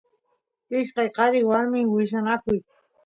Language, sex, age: Santiago del Estero Quichua, female, 50-59